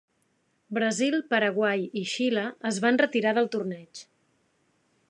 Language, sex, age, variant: Catalan, female, 40-49, Central